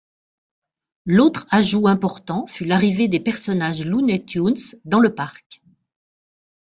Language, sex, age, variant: French, female, 60-69, Français de métropole